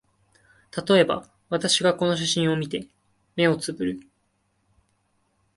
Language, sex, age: Japanese, male, 19-29